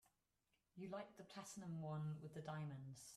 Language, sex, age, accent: English, female, 30-39, England English